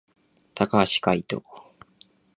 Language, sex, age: Japanese, male, 19-29